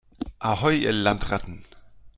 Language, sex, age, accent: German, male, 40-49, Deutschland Deutsch